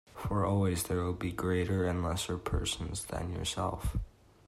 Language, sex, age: English, male, 19-29